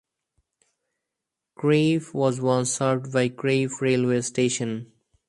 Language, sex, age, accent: English, male, 19-29, United States English